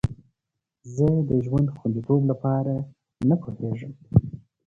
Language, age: Pashto, 30-39